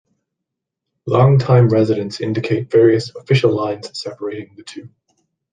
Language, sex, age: English, male, 30-39